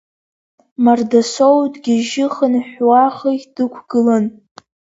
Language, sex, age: Abkhazian, female, under 19